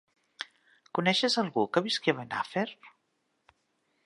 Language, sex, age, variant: Catalan, female, 50-59, Central